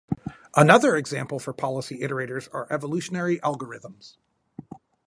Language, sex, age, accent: English, male, 40-49, United States English